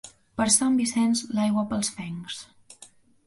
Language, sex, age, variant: Catalan, female, under 19, Central